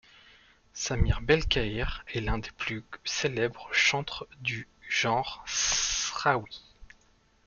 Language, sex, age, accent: French, male, 30-39, Français de l'ouest de la France